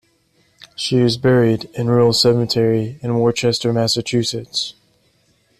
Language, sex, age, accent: English, male, 19-29, England English